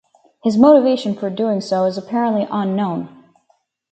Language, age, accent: English, 19-29, Canadian English